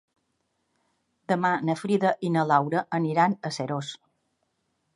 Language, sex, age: Catalan, female, 50-59